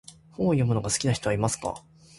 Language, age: Japanese, 19-29